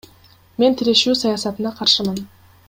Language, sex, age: Kyrgyz, female, 19-29